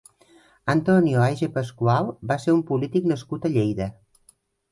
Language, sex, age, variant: Catalan, female, 50-59, Central